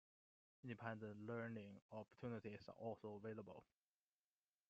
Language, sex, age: English, male, 30-39